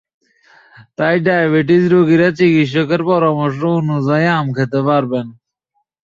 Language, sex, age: Bengali, male, 19-29